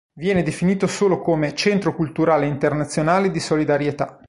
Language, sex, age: Italian, male, 40-49